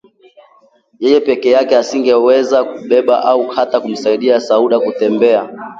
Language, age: Swahili, 30-39